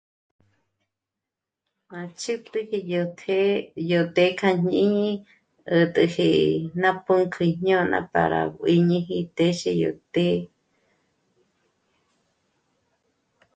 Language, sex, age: Michoacán Mazahua, female, 60-69